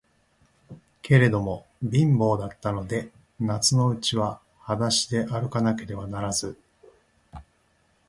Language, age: Japanese, 40-49